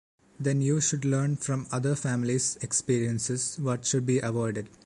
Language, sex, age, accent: English, male, under 19, India and South Asia (India, Pakistan, Sri Lanka)